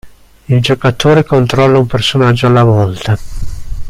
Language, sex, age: Italian, male, 60-69